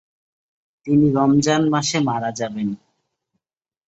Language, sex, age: Bengali, male, 30-39